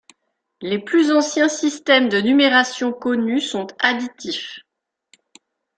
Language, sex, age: French, female, 30-39